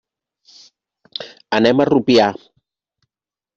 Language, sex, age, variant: Catalan, male, 50-59, Central